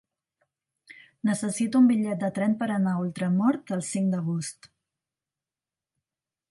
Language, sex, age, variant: Catalan, female, 40-49, Central